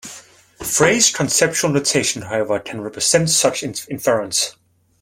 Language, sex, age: English, male, 19-29